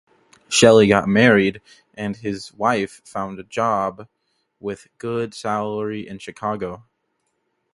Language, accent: English, United States English